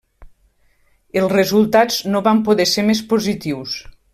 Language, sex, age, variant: Catalan, female, 50-59, Nord-Occidental